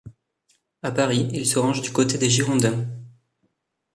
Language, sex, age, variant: French, male, 19-29, Français de métropole